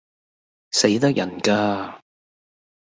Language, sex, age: Cantonese, male, 50-59